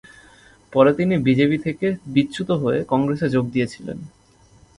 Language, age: Bengali, 19-29